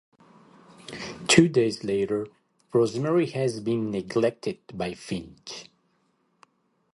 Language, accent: English, Canadian English